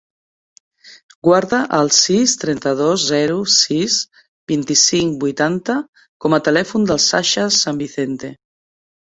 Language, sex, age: Catalan, female, 60-69